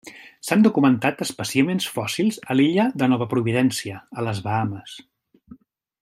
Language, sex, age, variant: Catalan, male, 40-49, Central